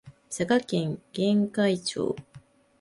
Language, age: Japanese, 19-29